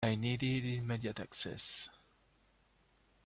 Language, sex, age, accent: English, male, 30-39, United States English